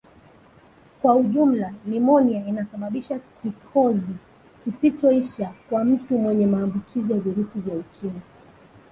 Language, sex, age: Swahili, female, 30-39